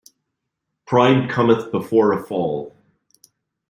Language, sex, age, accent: English, male, 40-49, Irish English